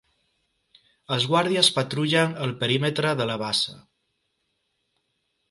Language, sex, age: Catalan, male, 30-39